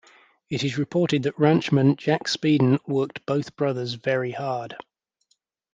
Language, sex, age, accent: English, male, 30-39, England English